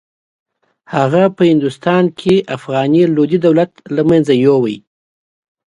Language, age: Pashto, 40-49